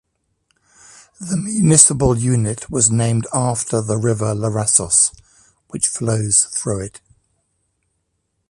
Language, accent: English, England English